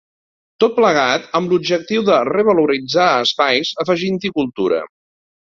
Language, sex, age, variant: Catalan, male, 50-59, Central